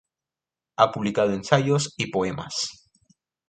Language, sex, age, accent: Spanish, male, under 19, Andino-Pacífico: Colombia, Perú, Ecuador, oeste de Bolivia y Venezuela andina